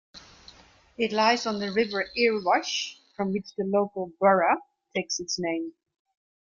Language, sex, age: English, female, 50-59